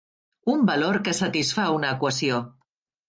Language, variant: Catalan, Central